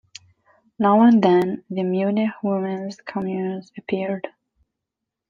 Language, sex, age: English, female, 19-29